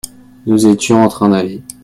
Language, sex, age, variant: French, male, 19-29, Français de métropole